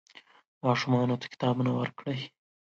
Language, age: Pashto, 19-29